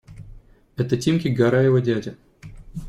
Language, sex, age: Russian, male, 30-39